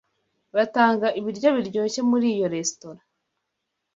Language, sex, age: Kinyarwanda, female, 19-29